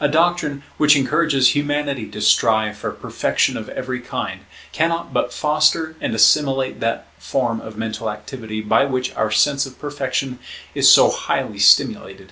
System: none